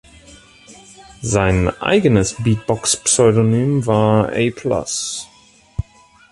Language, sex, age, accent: German, male, 30-39, Deutschland Deutsch